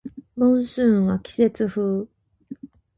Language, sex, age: Japanese, female, 19-29